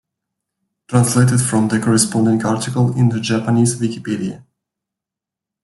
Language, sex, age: English, male, 30-39